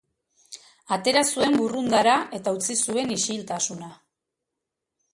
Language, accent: Basque, Mendebalekoa (Araba, Bizkaia, Gipuzkoako mendebaleko herri batzuk)